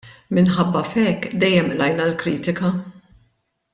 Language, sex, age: Maltese, female, 50-59